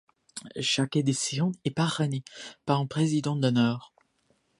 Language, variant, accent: French, Français d'Amérique du Nord, Français du Canada